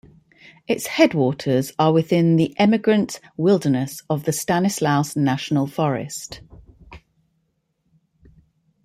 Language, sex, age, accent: English, female, 50-59, England English